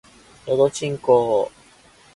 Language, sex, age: Japanese, male, 19-29